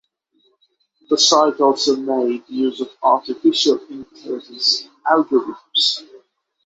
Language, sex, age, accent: English, male, 30-39, United States English; England English